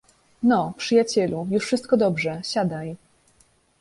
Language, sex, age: Polish, female, 19-29